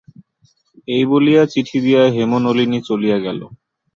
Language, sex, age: Bengali, male, 19-29